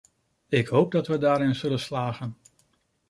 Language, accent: Dutch, Nederlands Nederlands